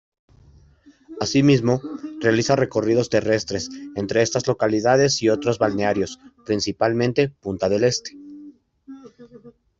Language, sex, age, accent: Spanish, male, 30-39, México